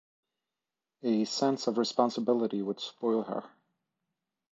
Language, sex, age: English, male, 30-39